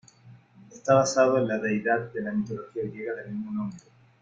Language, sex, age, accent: Spanish, male, 40-49, España: Norte peninsular (Asturias, Castilla y León, Cantabria, País Vasco, Navarra, Aragón, La Rioja, Guadalajara, Cuenca)